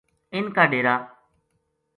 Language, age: Gujari, 40-49